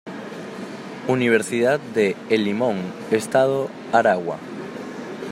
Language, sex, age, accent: Spanish, male, 19-29, Andino-Pacífico: Colombia, Perú, Ecuador, oeste de Bolivia y Venezuela andina